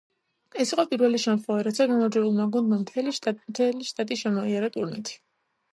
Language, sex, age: Georgian, female, 19-29